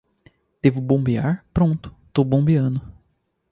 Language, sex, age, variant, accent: Portuguese, male, 19-29, Portuguese (Brasil), Paulista